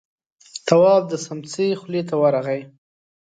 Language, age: Pashto, 19-29